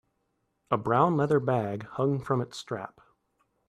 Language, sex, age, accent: English, male, 30-39, United States English